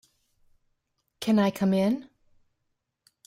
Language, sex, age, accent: English, female, 50-59, United States English